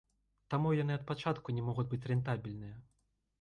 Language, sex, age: Belarusian, male, 19-29